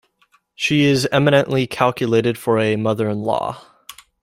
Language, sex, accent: English, male, United States English